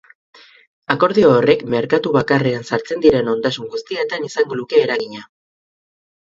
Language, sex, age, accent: Basque, male, 19-29, Mendebalekoa (Araba, Bizkaia, Gipuzkoako mendebaleko herri batzuk)